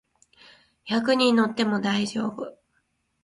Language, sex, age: Japanese, female, 19-29